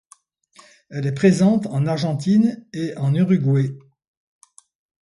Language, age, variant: French, 70-79, Français de métropole